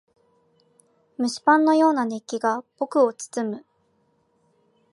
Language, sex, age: Japanese, female, 19-29